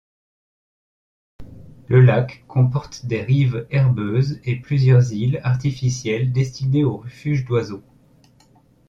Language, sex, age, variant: French, male, 30-39, Français de métropole